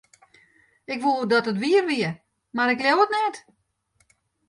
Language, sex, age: Western Frisian, female, 60-69